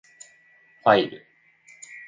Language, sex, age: Japanese, male, 30-39